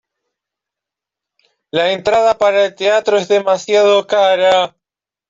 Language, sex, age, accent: Spanish, male, 19-29, Rioplatense: Argentina, Uruguay, este de Bolivia, Paraguay